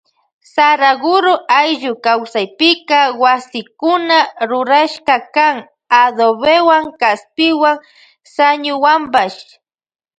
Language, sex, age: Loja Highland Quichua, female, 19-29